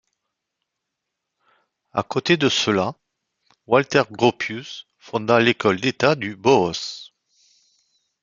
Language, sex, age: French, male, 50-59